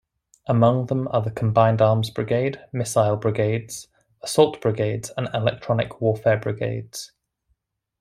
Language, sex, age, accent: English, male, 19-29, England English